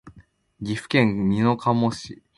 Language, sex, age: Japanese, male, 19-29